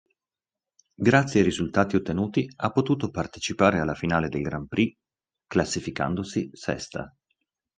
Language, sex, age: Italian, male, 30-39